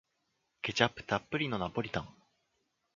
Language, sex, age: Japanese, male, under 19